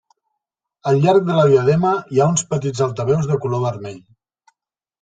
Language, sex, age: Catalan, male, 50-59